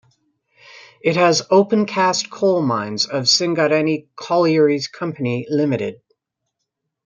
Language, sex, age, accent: English, female, 50-59, Canadian English